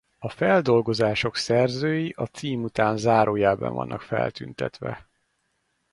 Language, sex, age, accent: Hungarian, male, 30-39, budapesti